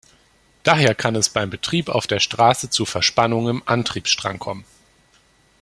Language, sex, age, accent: German, male, 19-29, Deutschland Deutsch